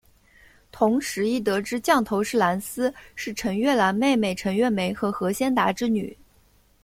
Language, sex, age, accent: Chinese, female, 30-39, 出生地：上海市